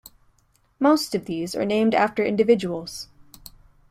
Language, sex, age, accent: English, female, 19-29, United States English